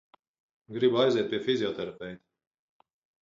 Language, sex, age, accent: Latvian, male, 50-59, Vidus dialekts